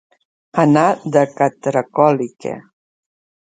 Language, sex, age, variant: Catalan, female, 50-59, Septentrional